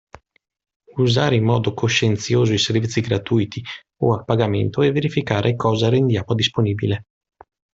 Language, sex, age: Italian, male, 30-39